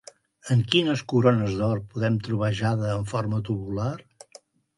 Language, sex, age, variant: Catalan, male, 70-79, Central